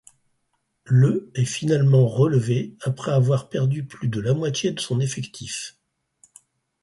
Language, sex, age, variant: French, male, 60-69, Français de métropole